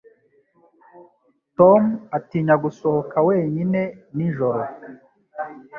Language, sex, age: Kinyarwanda, male, 30-39